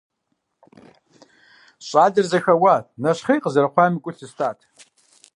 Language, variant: Kabardian, Адыгэбзэ (Къэбэрдей, Кирил, псоми зэдай)